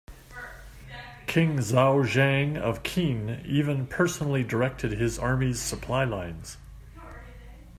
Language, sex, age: English, male, 60-69